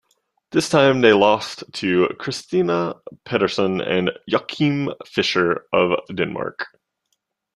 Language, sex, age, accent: English, male, 30-39, United States English